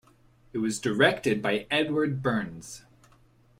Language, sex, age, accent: English, male, 30-39, United States English